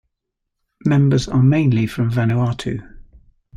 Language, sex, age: English, male, 60-69